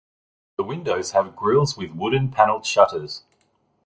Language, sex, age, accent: English, male, 30-39, Australian English